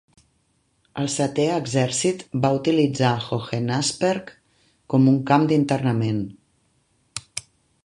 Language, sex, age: Catalan, female, 50-59